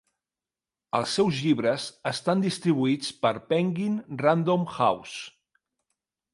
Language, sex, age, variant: Catalan, male, 40-49, Central